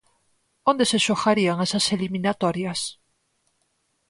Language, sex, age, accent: Galician, female, 30-39, Atlántico (seseo e gheada)